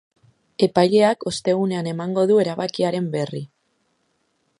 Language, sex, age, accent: Basque, female, 19-29, Erdialdekoa edo Nafarra (Gipuzkoa, Nafarroa)